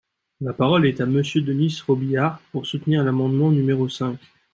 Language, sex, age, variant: French, male, 19-29, Français de métropole